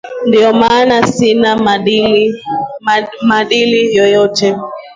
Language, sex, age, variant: Swahili, female, 19-29, Kiswahili cha Bara ya Kenya